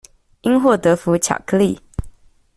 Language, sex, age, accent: Chinese, female, 19-29, 出生地：臺北市